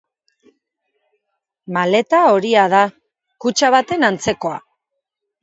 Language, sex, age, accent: Basque, female, 40-49, Erdialdekoa edo Nafarra (Gipuzkoa, Nafarroa)